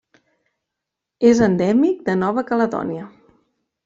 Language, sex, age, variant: Catalan, female, 40-49, Central